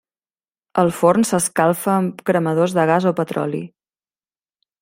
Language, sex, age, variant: Catalan, female, 40-49, Central